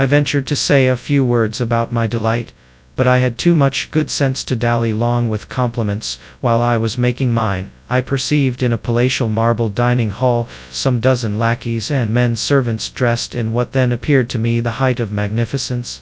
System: TTS, FastPitch